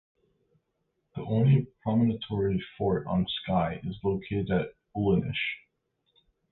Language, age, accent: English, 19-29, Canadian English